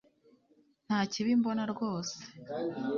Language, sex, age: Kinyarwanda, female, 19-29